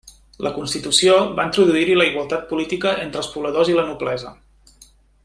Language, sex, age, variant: Catalan, male, 30-39, Central